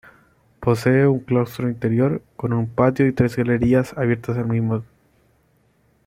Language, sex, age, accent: Spanish, male, 19-29, Chileno: Chile, Cuyo